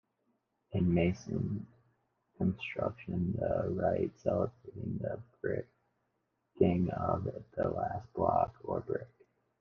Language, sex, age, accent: English, male, 19-29, United States English